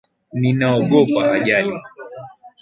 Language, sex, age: Swahili, male, 19-29